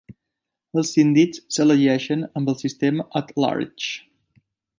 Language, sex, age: Catalan, male, 30-39